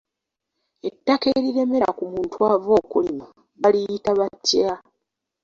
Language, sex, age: Ganda, female, 19-29